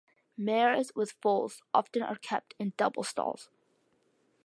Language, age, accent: English, under 19, United States English